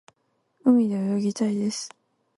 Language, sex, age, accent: Japanese, female, 19-29, 関西弁